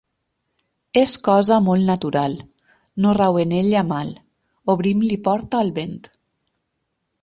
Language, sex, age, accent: Catalan, female, 30-39, valencià meridional